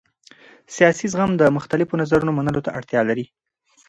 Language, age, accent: Pashto, 30-39, پکتیا ولایت، احمدزی